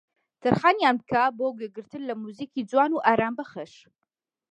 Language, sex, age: Central Kurdish, female, 30-39